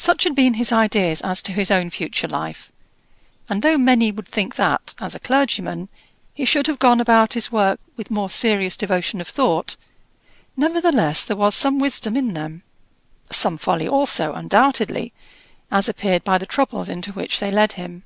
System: none